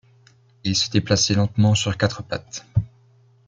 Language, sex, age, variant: French, male, 19-29, Français de métropole